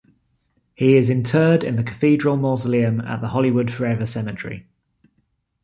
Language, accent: English, England English